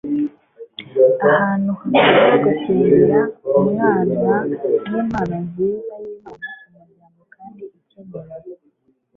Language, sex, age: Kinyarwanda, female, 19-29